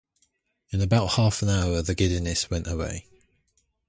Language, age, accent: English, 19-29, England English